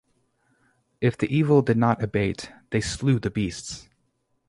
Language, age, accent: English, 30-39, United States English